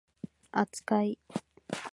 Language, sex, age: Japanese, female, 19-29